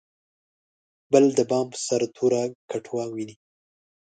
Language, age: Pashto, 19-29